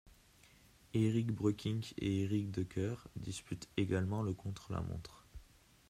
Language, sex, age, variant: French, male, 19-29, Français de métropole